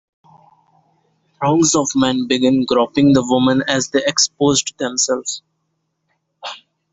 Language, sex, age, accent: English, male, under 19, India and South Asia (India, Pakistan, Sri Lanka)